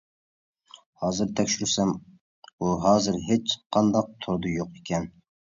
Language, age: Uyghur, 30-39